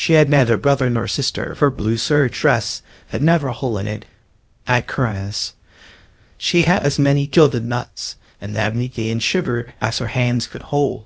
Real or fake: fake